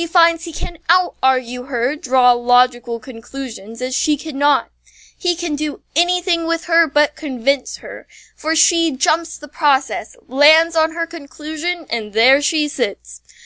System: none